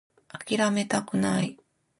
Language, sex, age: Japanese, female, 40-49